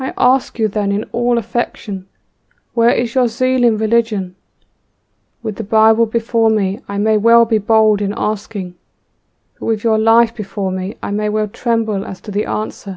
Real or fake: real